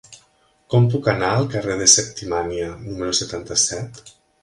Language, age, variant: Catalan, 40-49, Nord-Occidental